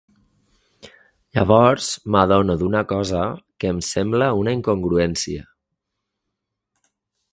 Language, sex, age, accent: Catalan, male, 40-49, valencià